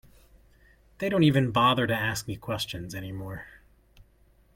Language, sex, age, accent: English, male, 19-29, United States English